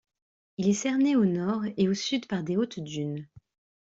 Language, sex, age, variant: French, female, 30-39, Français de métropole